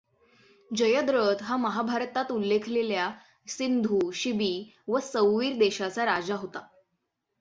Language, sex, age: Marathi, female, 19-29